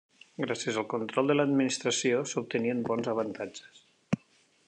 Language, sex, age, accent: Catalan, male, 50-59, valencià